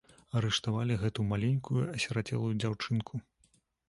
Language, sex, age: Belarusian, male, 30-39